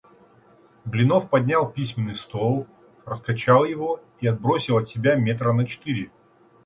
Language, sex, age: Russian, male, 40-49